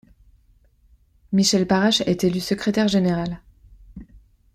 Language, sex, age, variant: French, female, 30-39, Français de métropole